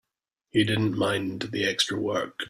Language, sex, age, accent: English, male, 30-39, Scottish English